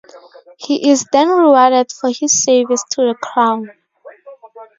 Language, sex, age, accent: English, female, 19-29, Southern African (South Africa, Zimbabwe, Namibia)